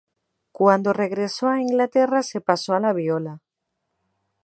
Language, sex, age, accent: Spanish, female, 30-39, España: Norte peninsular (Asturias, Castilla y León, Cantabria, País Vasco, Navarra, Aragón, La Rioja, Guadalajara, Cuenca)